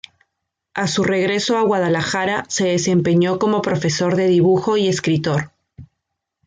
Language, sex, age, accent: Spanish, female, 19-29, Andino-Pacífico: Colombia, Perú, Ecuador, oeste de Bolivia y Venezuela andina